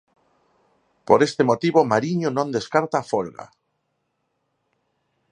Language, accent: Galician, Normativo (estándar)